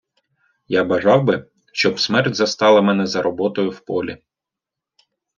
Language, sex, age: Ukrainian, male, 30-39